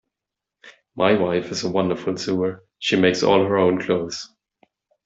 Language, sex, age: English, male, 19-29